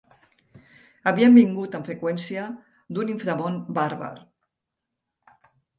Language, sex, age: Catalan, female, 60-69